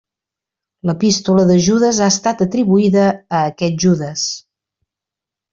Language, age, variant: Catalan, 40-49, Central